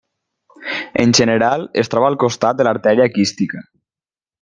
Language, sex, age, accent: Catalan, male, 19-29, valencià